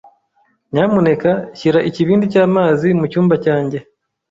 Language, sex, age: Kinyarwanda, male, 30-39